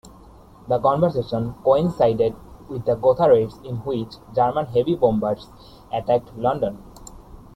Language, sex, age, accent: English, male, 19-29, India and South Asia (India, Pakistan, Sri Lanka)